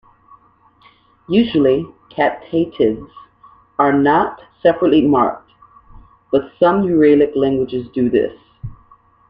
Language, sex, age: English, female, 19-29